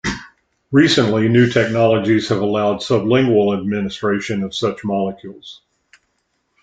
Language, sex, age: English, male, 60-69